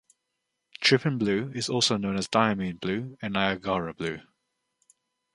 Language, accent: English, England English